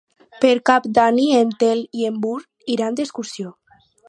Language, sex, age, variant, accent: Catalan, female, under 19, Alacantí, valencià